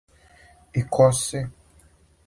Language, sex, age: Serbian, male, 19-29